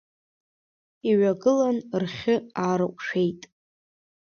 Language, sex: Abkhazian, female